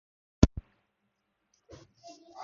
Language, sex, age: English, female, 30-39